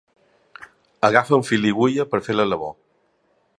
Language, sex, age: Catalan, male, 50-59